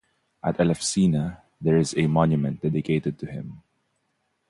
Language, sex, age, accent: English, male, 19-29, Filipino